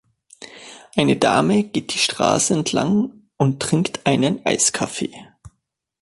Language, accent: German, Deutschland Deutsch